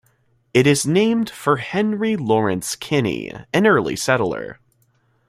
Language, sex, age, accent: English, male, under 19, United States English